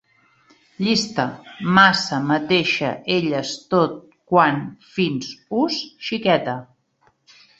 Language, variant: Catalan, Central